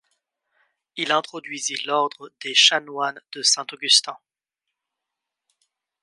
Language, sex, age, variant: French, male, 19-29, Français de métropole